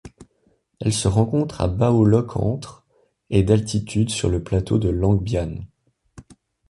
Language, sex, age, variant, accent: French, male, 19-29, Français d'Europe, Français de Suisse